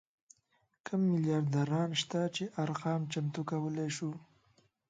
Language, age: Pashto, 19-29